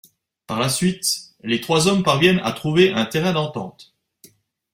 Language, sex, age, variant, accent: French, male, 30-39, Français d'Europe, Français de Suisse